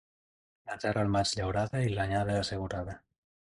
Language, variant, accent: Catalan, Nord-Occidental, nord-occidental